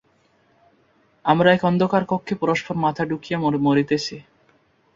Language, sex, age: Bengali, male, 19-29